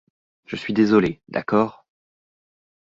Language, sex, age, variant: French, male, 30-39, Français de métropole